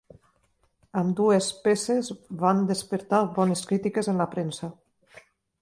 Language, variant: Catalan, Nord-Occidental